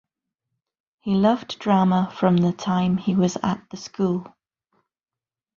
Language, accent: English, Northern Irish; yorkshire